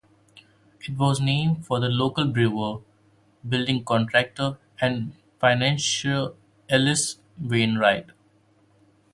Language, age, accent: English, 19-29, India and South Asia (India, Pakistan, Sri Lanka)